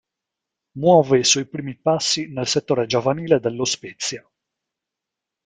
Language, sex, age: Italian, male, 40-49